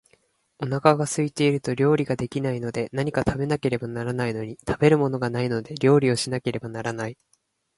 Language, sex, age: Japanese, male, 19-29